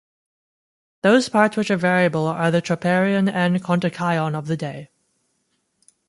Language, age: English, 19-29